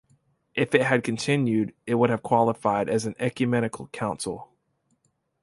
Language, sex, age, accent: English, male, 19-29, United States English